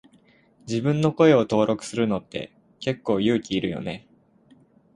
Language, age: Japanese, 19-29